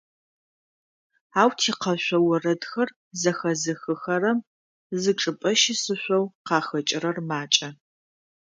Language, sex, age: Adyghe, female, 30-39